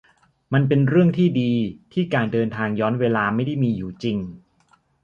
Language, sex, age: Thai, male, 40-49